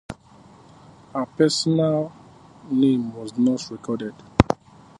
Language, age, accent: English, 30-39, England English